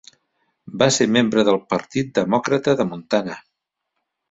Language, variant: Catalan, Central